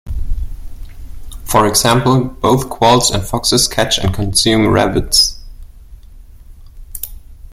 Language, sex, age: English, male, 19-29